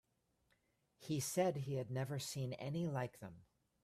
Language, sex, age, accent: English, female, 30-39, United States English